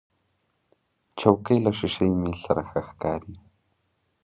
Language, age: Pashto, 19-29